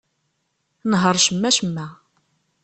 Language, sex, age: Kabyle, female, 30-39